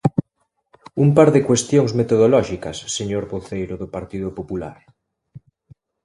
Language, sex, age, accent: Galician, male, 30-39, Central (gheada)